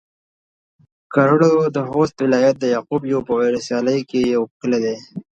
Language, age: Pashto, 19-29